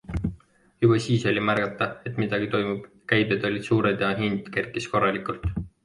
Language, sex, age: Estonian, male, 19-29